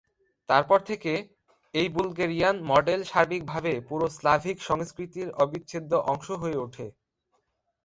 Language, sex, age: Bengali, male, 19-29